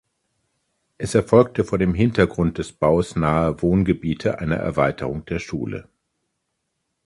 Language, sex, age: German, male, 50-59